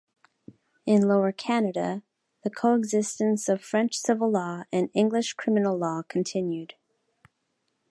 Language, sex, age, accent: English, female, 40-49, United States English